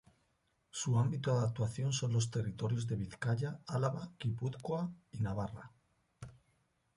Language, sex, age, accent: Spanish, male, 40-49, España: Centro-Sur peninsular (Madrid, Toledo, Castilla-La Mancha)